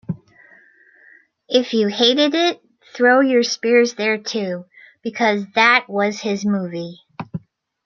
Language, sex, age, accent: English, female, 60-69, United States English